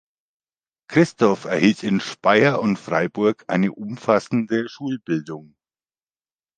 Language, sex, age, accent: German, male, 50-59, Deutschland Deutsch